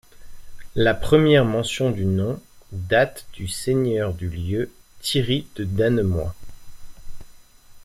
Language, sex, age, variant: French, male, 19-29, Français de métropole